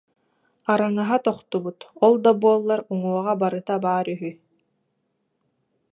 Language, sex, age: Yakut, female, 19-29